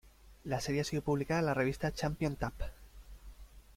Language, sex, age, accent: Spanish, male, 30-39, España: Norte peninsular (Asturias, Castilla y León, Cantabria, País Vasco, Navarra, Aragón, La Rioja, Guadalajara, Cuenca)